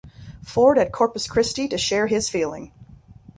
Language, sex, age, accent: English, female, 30-39, United States English